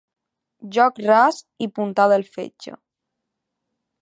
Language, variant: Catalan, Balear